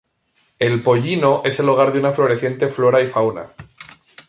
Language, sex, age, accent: Spanish, male, 30-39, España: Norte peninsular (Asturias, Castilla y León, Cantabria, País Vasco, Navarra, Aragón, La Rioja, Guadalajara, Cuenca)